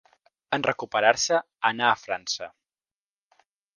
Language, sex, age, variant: Catalan, male, under 19, Central